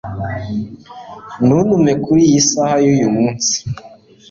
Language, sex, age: Kinyarwanda, male, 19-29